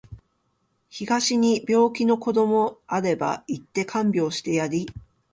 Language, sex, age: Japanese, female, 40-49